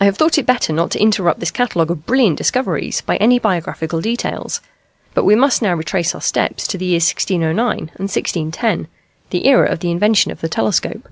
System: none